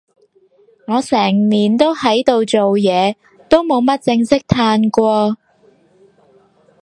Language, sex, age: Cantonese, female, 19-29